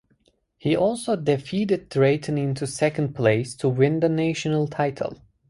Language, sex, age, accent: English, male, 19-29, United States English